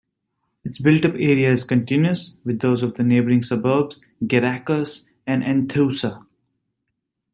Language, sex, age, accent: English, male, 19-29, United States English